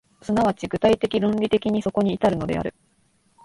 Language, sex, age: Japanese, female, 19-29